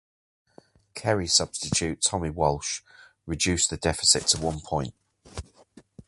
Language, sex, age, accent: English, male, 40-49, England English